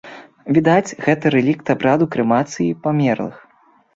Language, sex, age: Belarusian, male, under 19